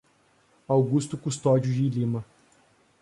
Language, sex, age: Portuguese, male, 19-29